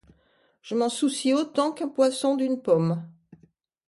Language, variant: French, Français de métropole